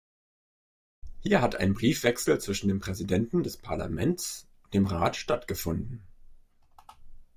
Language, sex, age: German, male, 30-39